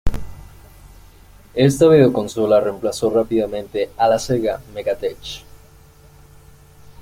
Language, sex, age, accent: Spanish, male, under 19, Caribe: Cuba, Venezuela, Puerto Rico, República Dominicana, Panamá, Colombia caribeña, México caribeño, Costa del golfo de México